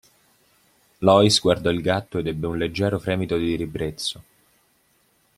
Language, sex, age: Italian, male, 30-39